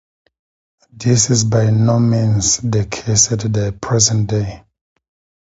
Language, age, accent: English, 40-49, Southern African (South Africa, Zimbabwe, Namibia)